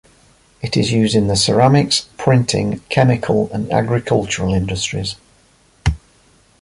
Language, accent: English, England English